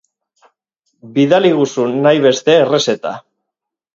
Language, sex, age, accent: Basque, male, 40-49, Mendebalekoa (Araba, Bizkaia, Gipuzkoako mendebaleko herri batzuk)